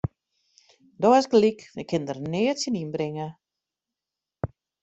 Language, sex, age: Western Frisian, female, 50-59